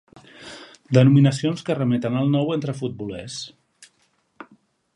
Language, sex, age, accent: Catalan, male, 50-59, Barceloní